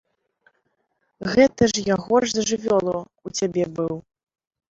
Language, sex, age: Belarusian, female, 19-29